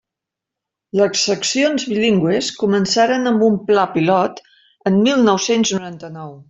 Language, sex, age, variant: Catalan, female, 50-59, Central